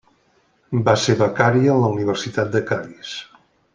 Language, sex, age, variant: Catalan, male, 60-69, Central